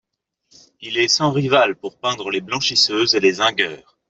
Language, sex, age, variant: French, male, 19-29, Français de métropole